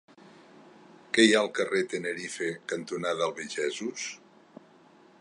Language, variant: Catalan, Central